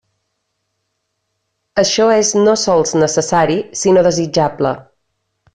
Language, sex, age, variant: Catalan, female, 30-39, Central